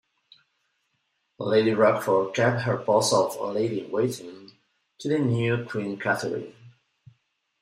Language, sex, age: English, male, 50-59